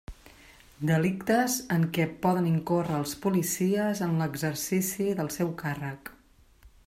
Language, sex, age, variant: Catalan, female, 40-49, Central